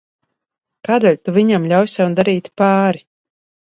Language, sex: Latvian, female